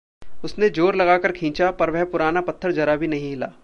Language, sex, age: Hindi, male, 19-29